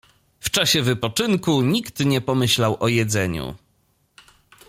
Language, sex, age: Polish, male, 30-39